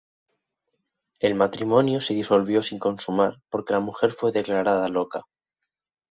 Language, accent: Spanish, España: Centro-Sur peninsular (Madrid, Toledo, Castilla-La Mancha)